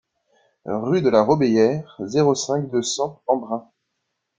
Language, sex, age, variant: French, male, 30-39, Français de métropole